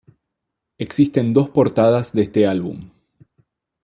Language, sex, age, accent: Spanish, male, 30-39, Rioplatense: Argentina, Uruguay, este de Bolivia, Paraguay